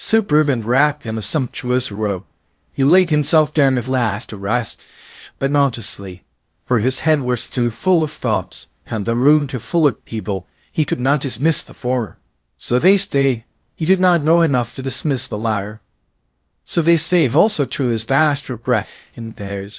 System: TTS, VITS